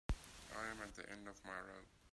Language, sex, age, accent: English, male, 19-29, Southern African (South Africa, Zimbabwe, Namibia)